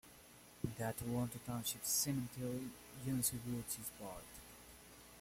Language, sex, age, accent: English, male, under 19, England English